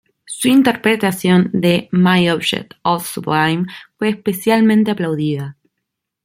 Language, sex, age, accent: Spanish, female, 19-29, Rioplatense: Argentina, Uruguay, este de Bolivia, Paraguay